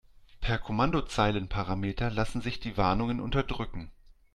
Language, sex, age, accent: German, male, 40-49, Deutschland Deutsch